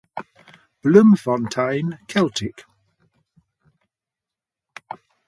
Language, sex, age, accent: English, male, 70-79, England English